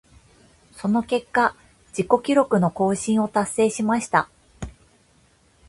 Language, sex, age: Japanese, female, 30-39